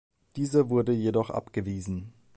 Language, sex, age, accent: German, male, 19-29, Deutschland Deutsch